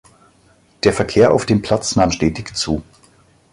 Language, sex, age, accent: German, male, 40-49, Deutschland Deutsch